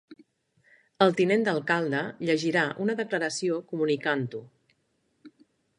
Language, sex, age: Catalan, female, 40-49